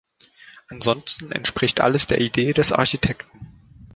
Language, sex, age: German, male, 19-29